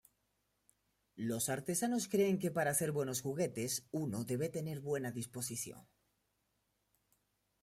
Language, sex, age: Spanish, male, 19-29